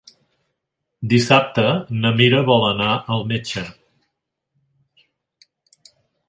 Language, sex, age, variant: Catalan, male, 60-69, Central